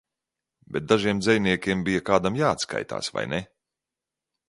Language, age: Latvian, 30-39